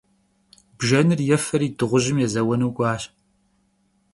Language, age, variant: Kabardian, 40-49, Адыгэбзэ (Къэбэрдей, Кирил, псоми зэдай)